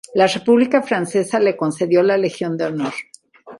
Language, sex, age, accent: Spanish, female, 60-69, México